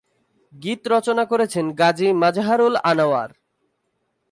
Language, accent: Bengali, fluent